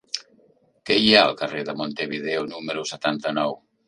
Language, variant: Catalan, Central